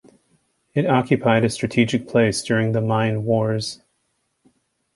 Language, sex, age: English, male, 30-39